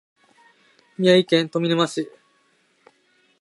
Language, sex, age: Japanese, male, 19-29